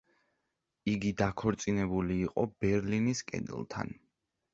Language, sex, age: Georgian, male, under 19